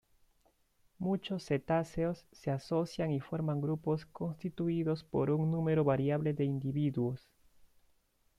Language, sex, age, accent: Spanish, male, 19-29, Andino-Pacífico: Colombia, Perú, Ecuador, oeste de Bolivia y Venezuela andina